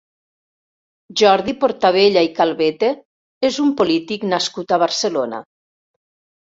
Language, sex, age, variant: Catalan, female, 60-69, Septentrional